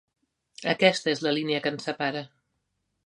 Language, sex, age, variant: Catalan, female, 40-49, Central